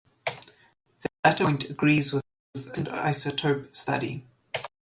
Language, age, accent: English, 30-39, Southern African (South Africa, Zimbabwe, Namibia)